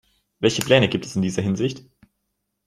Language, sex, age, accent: German, male, 19-29, Deutschland Deutsch